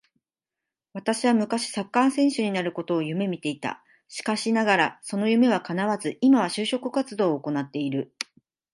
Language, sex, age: Japanese, female, 40-49